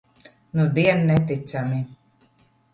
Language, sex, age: Latvian, female, 50-59